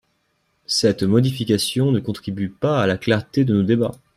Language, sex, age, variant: French, male, 19-29, Français de métropole